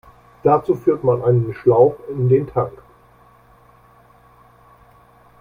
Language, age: German, 60-69